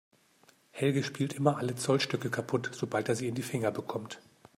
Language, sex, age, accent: German, male, 50-59, Deutschland Deutsch